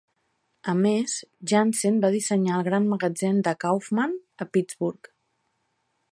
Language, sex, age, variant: Catalan, female, 50-59, Central